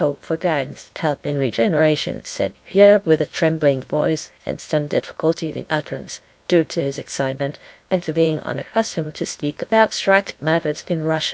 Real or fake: fake